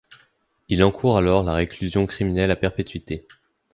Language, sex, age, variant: French, male, 19-29, Français de métropole